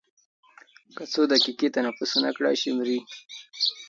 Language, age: Pashto, 19-29